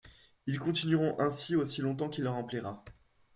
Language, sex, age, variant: French, male, 19-29, Français de métropole